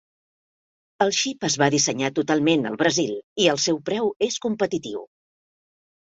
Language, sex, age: Catalan, female, 50-59